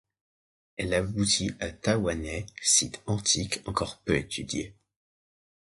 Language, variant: French, Français de métropole